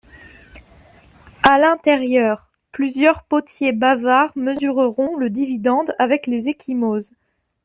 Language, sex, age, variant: French, female, 19-29, Français de métropole